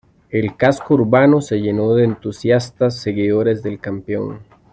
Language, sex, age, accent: Spanish, male, 30-39, América central